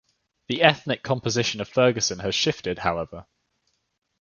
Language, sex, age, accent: English, male, 19-29, England English